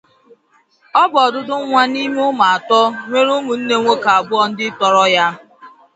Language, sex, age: Igbo, female, 19-29